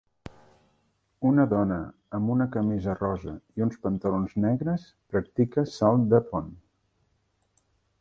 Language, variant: Catalan, Central